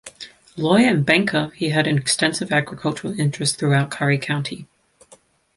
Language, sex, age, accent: English, female, 19-29, Australian English